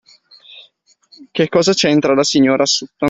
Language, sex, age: Italian, male, 19-29